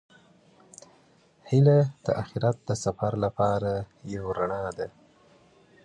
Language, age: Pashto, 30-39